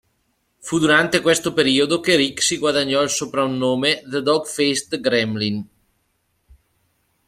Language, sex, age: Italian, male, 30-39